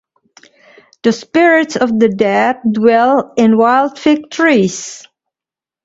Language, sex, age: English, female, 40-49